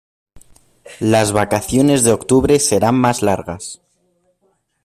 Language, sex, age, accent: Spanish, male, under 19, España: Centro-Sur peninsular (Madrid, Toledo, Castilla-La Mancha)